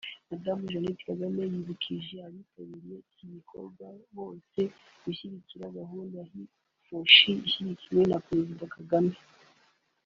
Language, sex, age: Kinyarwanda, male, 19-29